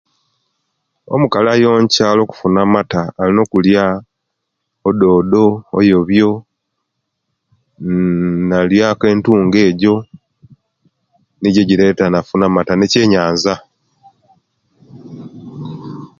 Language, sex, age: Kenyi, male, 50-59